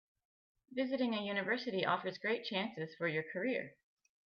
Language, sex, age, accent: English, female, 30-39, Canadian English